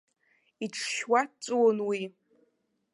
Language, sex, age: Abkhazian, female, 19-29